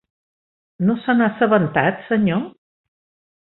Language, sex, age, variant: Catalan, female, 60-69, Central